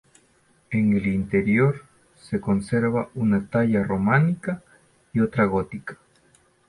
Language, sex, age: Spanish, male, 50-59